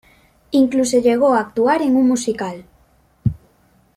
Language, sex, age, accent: Spanish, female, under 19, España: Norte peninsular (Asturias, Castilla y León, Cantabria, País Vasco, Navarra, Aragón, La Rioja, Guadalajara, Cuenca)